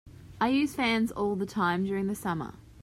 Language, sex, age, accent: English, female, 19-29, Australian English